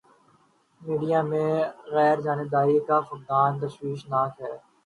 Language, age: Urdu, 19-29